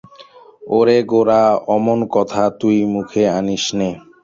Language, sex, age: Bengali, male, 19-29